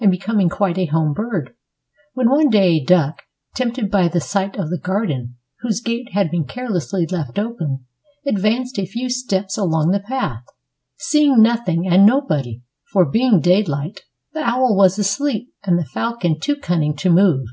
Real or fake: real